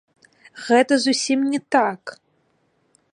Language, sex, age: Belarusian, female, 19-29